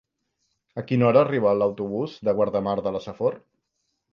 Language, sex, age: Catalan, male, 40-49